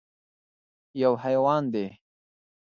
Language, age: Pashto, 19-29